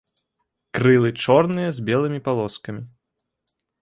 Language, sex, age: Belarusian, male, 19-29